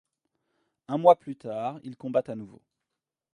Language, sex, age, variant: French, male, 30-39, Français de métropole